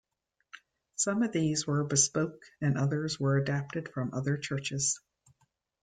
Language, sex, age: English, female, 50-59